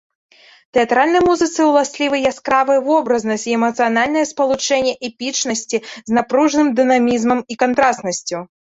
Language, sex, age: Belarusian, female, 19-29